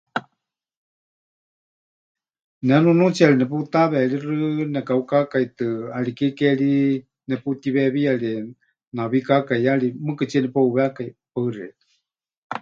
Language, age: Huichol, 50-59